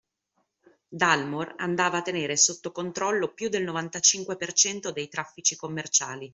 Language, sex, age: Italian, female, 30-39